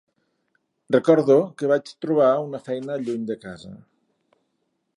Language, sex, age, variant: Catalan, male, 50-59, Nord-Occidental